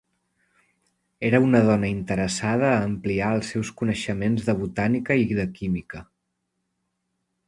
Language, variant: Catalan, Central